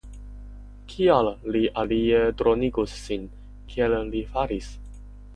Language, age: Esperanto, under 19